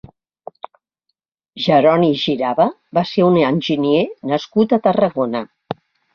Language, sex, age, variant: Catalan, female, 60-69, Central